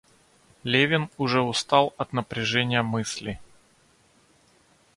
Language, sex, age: Russian, male, 30-39